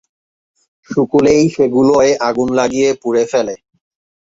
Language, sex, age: Bengali, male, 30-39